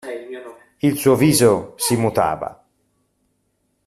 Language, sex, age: Italian, male, 40-49